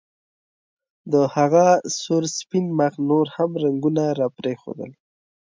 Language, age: Pashto, 19-29